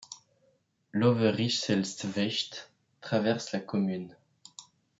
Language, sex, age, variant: French, male, under 19, Français de métropole